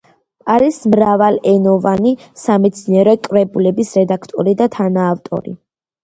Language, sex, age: Georgian, female, under 19